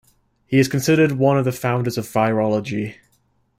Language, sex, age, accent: English, male, under 19, England English